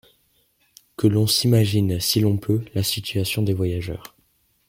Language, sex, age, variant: French, male, under 19, Français de métropole